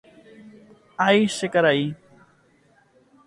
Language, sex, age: Guarani, male, 19-29